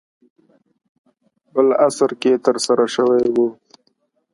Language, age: Pashto, 30-39